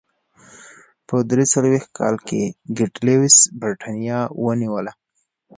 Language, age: Pashto, 19-29